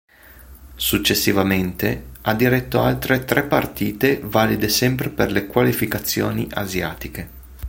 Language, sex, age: Italian, male, 30-39